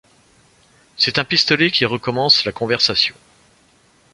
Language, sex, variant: French, male, Français de métropole